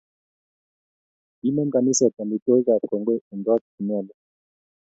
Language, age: Kalenjin, 19-29